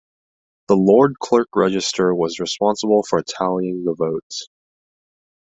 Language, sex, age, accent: English, male, under 19, United States English